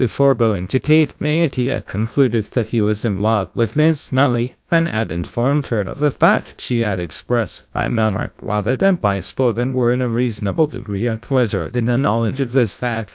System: TTS, GlowTTS